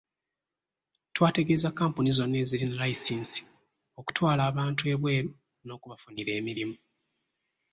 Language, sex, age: Ganda, male, 30-39